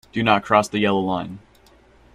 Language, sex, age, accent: English, male, 19-29, United States English